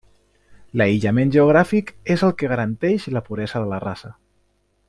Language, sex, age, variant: Catalan, male, 19-29, Central